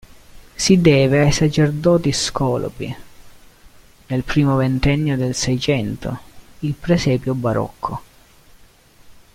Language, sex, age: Italian, male, 19-29